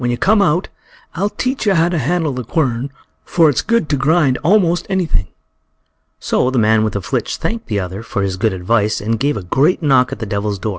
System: none